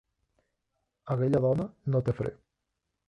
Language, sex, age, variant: Catalan, male, 19-29, Nord-Occidental